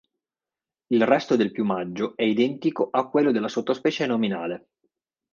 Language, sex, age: Italian, male, 30-39